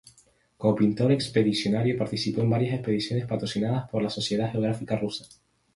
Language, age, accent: Spanish, 19-29, España: Islas Canarias